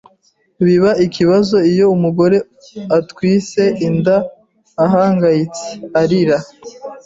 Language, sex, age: Kinyarwanda, female, 30-39